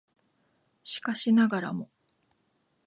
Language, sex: Japanese, female